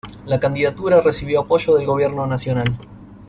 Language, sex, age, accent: Spanish, male, 40-49, Rioplatense: Argentina, Uruguay, este de Bolivia, Paraguay